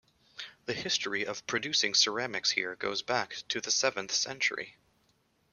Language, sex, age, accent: English, male, 30-39, Canadian English